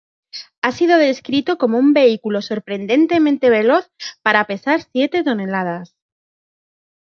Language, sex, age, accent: Spanish, female, 40-49, España: Centro-Sur peninsular (Madrid, Toledo, Castilla-La Mancha)